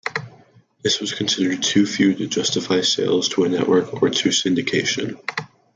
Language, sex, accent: English, male, United States English